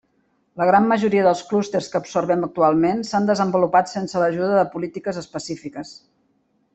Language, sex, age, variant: Catalan, female, 50-59, Central